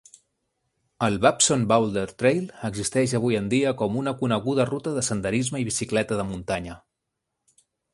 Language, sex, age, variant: Catalan, male, 30-39, Central